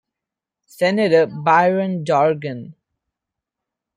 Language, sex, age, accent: English, male, 19-29, India and South Asia (India, Pakistan, Sri Lanka)